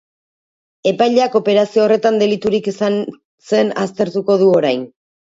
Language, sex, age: Basque, female, 40-49